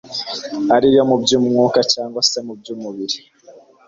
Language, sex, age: Kinyarwanda, male, 19-29